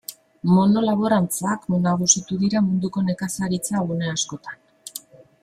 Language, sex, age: Basque, female, 50-59